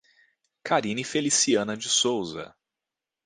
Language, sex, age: Portuguese, male, 30-39